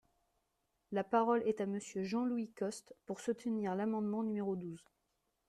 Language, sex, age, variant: French, female, 19-29, Français de métropole